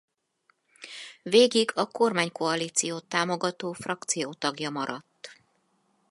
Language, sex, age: Hungarian, female, 50-59